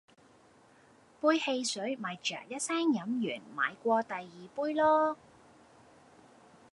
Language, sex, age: Cantonese, female, 30-39